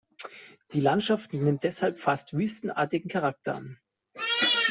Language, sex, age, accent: German, male, 30-39, Deutschland Deutsch